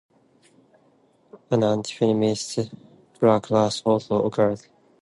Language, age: English, 19-29